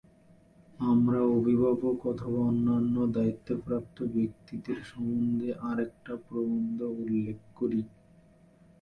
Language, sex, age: Bengali, male, 19-29